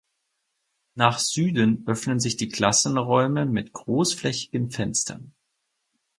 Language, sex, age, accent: German, male, 30-39, Deutschland Deutsch